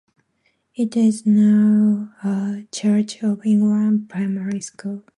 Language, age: English, 19-29